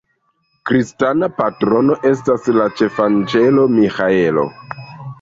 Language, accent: Esperanto, Internacia